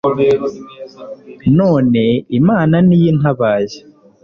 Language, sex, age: Kinyarwanda, male, 19-29